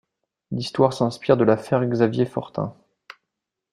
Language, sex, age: French, male, 30-39